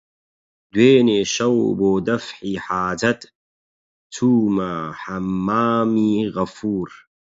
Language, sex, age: Central Kurdish, male, 30-39